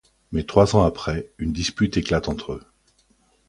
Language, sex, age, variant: French, male, 50-59, Français de métropole